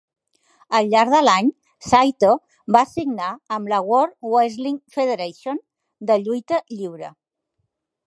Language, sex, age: Catalan, female, 50-59